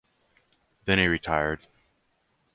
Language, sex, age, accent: English, male, 19-29, United States English